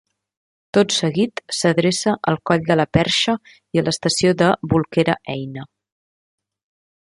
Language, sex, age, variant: Catalan, female, 30-39, Central